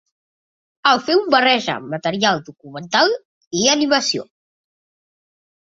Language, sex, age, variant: Catalan, female, 40-49, Central